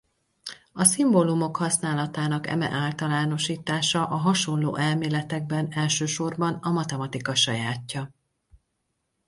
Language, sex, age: Hungarian, female, 40-49